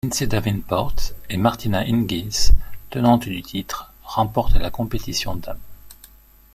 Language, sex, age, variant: French, male, 50-59, Français de métropole